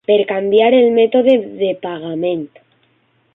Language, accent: Catalan, valencià